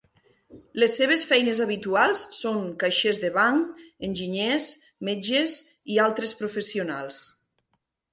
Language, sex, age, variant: Catalan, female, 40-49, Nord-Occidental